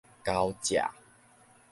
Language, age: Min Nan Chinese, 19-29